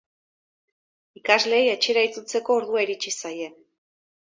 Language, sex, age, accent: Basque, female, 50-59, Erdialdekoa edo Nafarra (Gipuzkoa, Nafarroa)